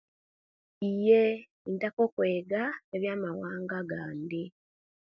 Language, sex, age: Kenyi, female, 19-29